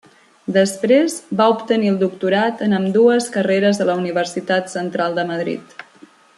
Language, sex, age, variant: Catalan, female, 30-39, Central